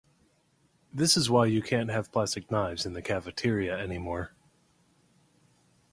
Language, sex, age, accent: English, male, 30-39, United States English